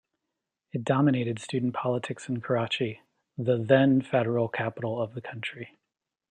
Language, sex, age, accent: English, male, 30-39, United States English